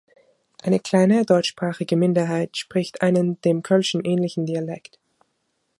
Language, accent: German, Österreichisches Deutsch